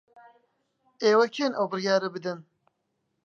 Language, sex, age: Central Kurdish, male, 19-29